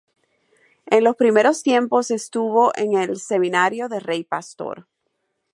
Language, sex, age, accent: Spanish, male, under 19, Caribe: Cuba, Venezuela, Puerto Rico, República Dominicana, Panamá, Colombia caribeña, México caribeño, Costa del golfo de México